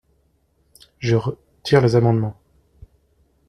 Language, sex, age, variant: French, male, 30-39, Français de métropole